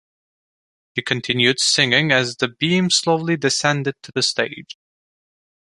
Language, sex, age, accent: English, male, 19-29, United States English